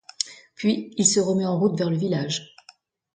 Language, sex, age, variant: French, female, 60-69, Français de métropole